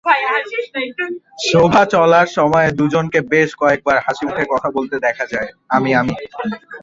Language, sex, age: Bengali, male, under 19